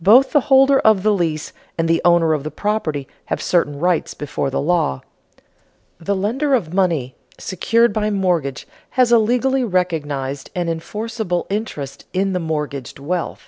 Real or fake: real